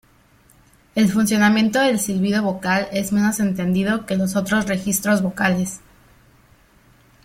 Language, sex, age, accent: Spanish, female, 19-29, México